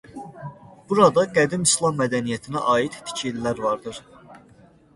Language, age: Azerbaijani, 19-29